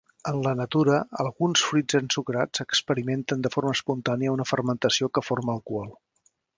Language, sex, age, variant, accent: Catalan, male, 50-59, Central, central